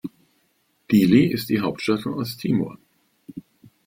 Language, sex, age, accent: German, male, 60-69, Deutschland Deutsch